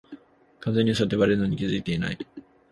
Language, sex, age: Japanese, male, 19-29